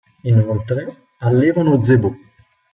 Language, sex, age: Italian, male, 40-49